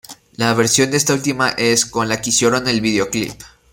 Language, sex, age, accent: Spanish, male, 19-29, Andino-Pacífico: Colombia, Perú, Ecuador, oeste de Bolivia y Venezuela andina